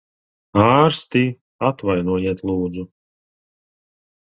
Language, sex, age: Latvian, male, 30-39